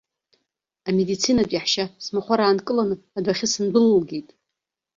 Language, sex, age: Abkhazian, female, 30-39